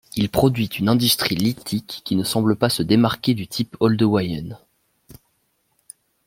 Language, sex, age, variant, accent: French, male, under 19, Français d'Europe, Français de Belgique